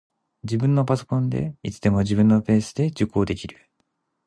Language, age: Japanese, 30-39